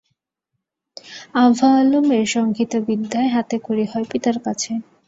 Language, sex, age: Bengali, female, 19-29